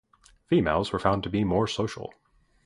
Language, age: English, 30-39